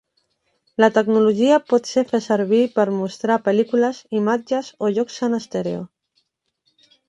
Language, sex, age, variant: Catalan, female, 30-39, Central